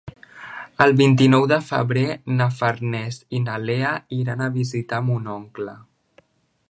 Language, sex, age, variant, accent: Catalan, male, under 19, Central, central